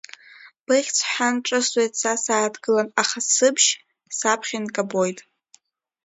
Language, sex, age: Abkhazian, female, under 19